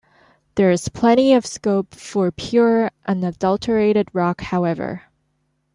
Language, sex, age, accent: English, female, 19-29, Hong Kong English